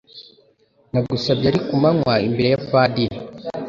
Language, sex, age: Kinyarwanda, male, under 19